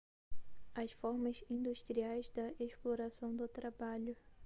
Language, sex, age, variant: Portuguese, female, 19-29, Portuguese (Brasil)